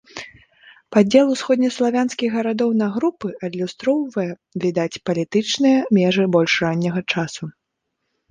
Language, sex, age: Belarusian, female, 19-29